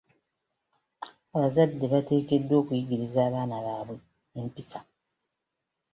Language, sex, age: Ganda, female, 19-29